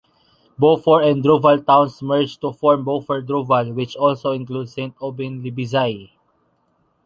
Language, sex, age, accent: English, male, 19-29, Filipino